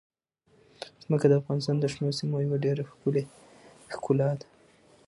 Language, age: Pashto, 19-29